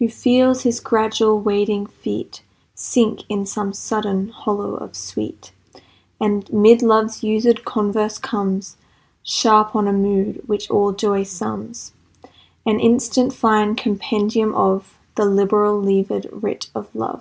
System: none